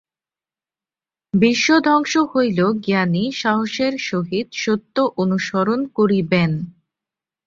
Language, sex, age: Bengali, female, 19-29